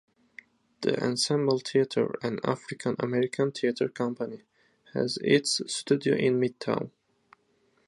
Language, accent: English, United States English